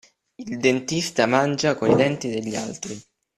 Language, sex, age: Italian, male, 19-29